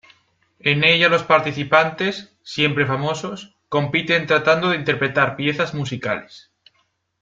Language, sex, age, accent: Spanish, male, 19-29, España: Centro-Sur peninsular (Madrid, Toledo, Castilla-La Mancha)